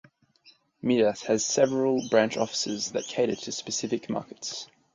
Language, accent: English, Australian English